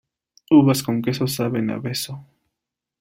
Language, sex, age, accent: Spanish, male, 19-29, México